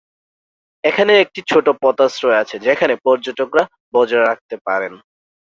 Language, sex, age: Bengali, male, 19-29